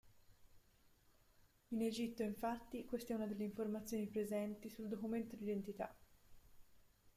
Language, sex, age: Italian, female, 19-29